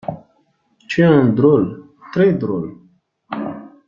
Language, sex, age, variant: French, male, 19-29, Français d'Afrique subsaharienne et des îles africaines